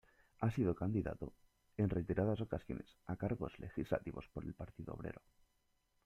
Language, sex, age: Spanish, male, 19-29